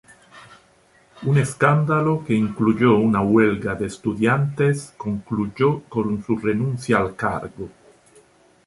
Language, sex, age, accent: Spanish, male, 40-49, España: Sur peninsular (Andalucia, Extremadura, Murcia)